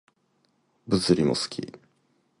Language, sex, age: Japanese, male, 19-29